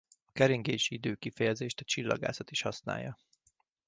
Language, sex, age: Hungarian, male, 30-39